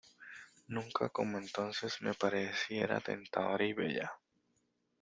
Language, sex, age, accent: Spanish, male, 19-29, Andino-Pacífico: Colombia, Perú, Ecuador, oeste de Bolivia y Venezuela andina